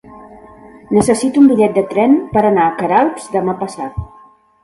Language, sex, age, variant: Catalan, female, 50-59, Central